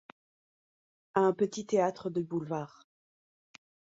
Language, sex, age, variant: French, female, 40-49, Français de métropole